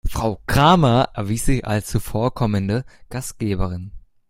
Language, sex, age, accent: German, male, under 19, Deutschland Deutsch